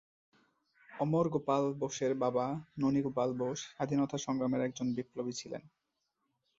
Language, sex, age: Bengali, male, 19-29